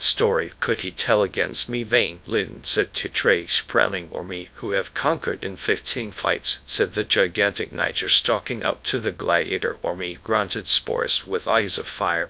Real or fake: fake